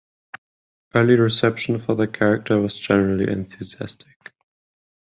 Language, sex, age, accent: English, male, 19-29, German